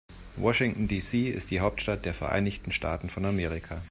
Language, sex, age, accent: German, male, 40-49, Deutschland Deutsch